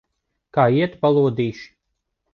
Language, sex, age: Latvian, male, 30-39